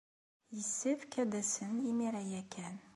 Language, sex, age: Kabyle, female, 30-39